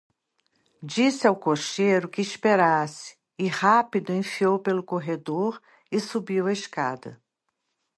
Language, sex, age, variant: Portuguese, female, 60-69, Portuguese (Brasil)